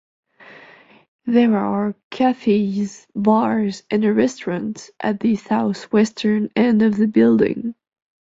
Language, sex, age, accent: English, female, 19-29, United States English